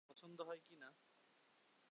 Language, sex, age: Bengali, male, 19-29